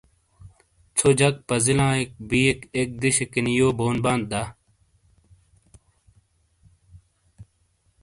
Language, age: Shina, 30-39